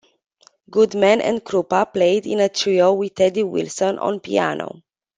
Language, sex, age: English, female, 19-29